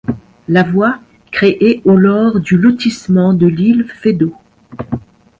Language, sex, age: French, female, 60-69